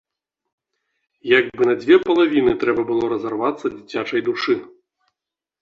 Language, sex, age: Belarusian, male, 30-39